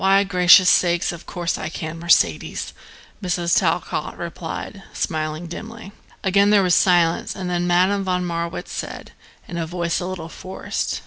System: none